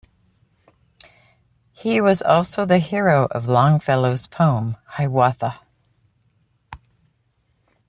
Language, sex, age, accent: English, female, 50-59, United States English